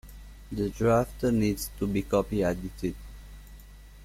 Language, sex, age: English, male, 19-29